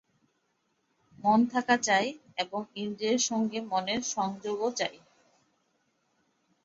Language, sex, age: Bengali, female, 19-29